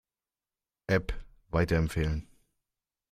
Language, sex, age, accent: German, male, 19-29, Deutschland Deutsch